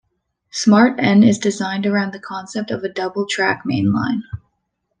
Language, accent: English, Canadian English